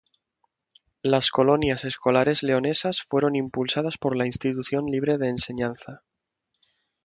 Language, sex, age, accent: Spanish, male, 19-29, España: Centro-Sur peninsular (Madrid, Toledo, Castilla-La Mancha)